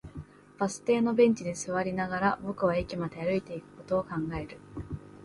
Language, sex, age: Japanese, female, 19-29